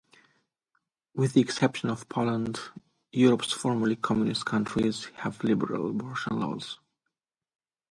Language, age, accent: English, 30-39, Eastern European